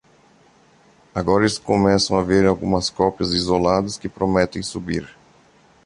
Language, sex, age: Portuguese, male, 30-39